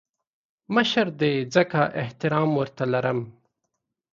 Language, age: Pashto, 30-39